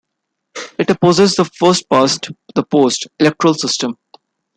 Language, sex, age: English, male, 19-29